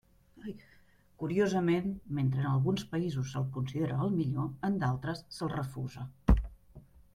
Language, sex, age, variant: Catalan, female, 50-59, Central